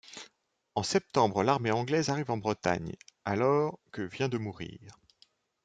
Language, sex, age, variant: French, male, 50-59, Français de métropole